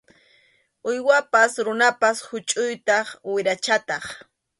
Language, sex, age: Arequipa-La Unión Quechua, female, 30-39